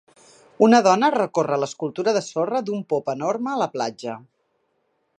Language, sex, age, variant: Catalan, female, 50-59, Central